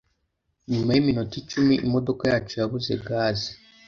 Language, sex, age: Kinyarwanda, male, under 19